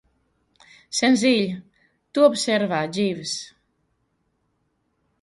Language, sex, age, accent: Catalan, female, 40-49, valencià